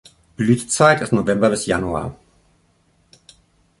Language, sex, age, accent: German, male, 50-59, Deutschland Deutsch